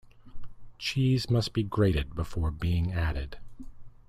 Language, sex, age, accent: English, male, 30-39, United States English